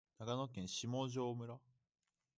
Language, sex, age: Japanese, male, under 19